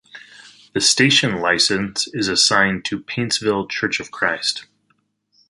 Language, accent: English, United States English